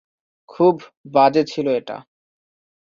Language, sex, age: Bengali, male, 19-29